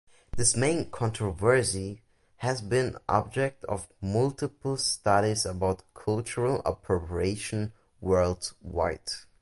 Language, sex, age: English, male, under 19